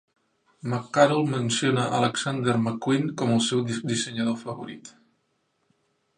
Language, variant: Catalan, Central